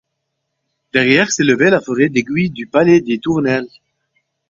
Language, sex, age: French, male, 19-29